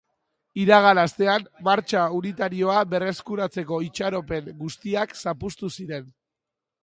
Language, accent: Basque, Mendebalekoa (Araba, Bizkaia, Gipuzkoako mendebaleko herri batzuk)